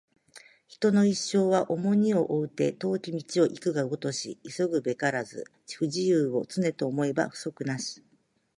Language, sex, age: Japanese, female, 50-59